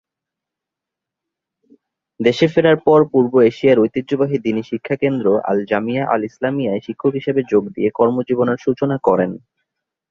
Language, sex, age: Bengali, male, 19-29